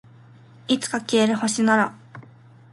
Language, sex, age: Japanese, female, 19-29